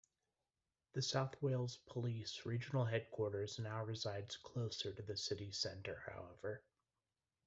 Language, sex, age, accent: English, male, 30-39, United States English